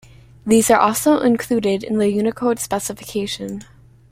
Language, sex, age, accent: English, female, under 19, United States English